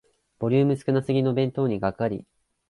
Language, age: Japanese, 19-29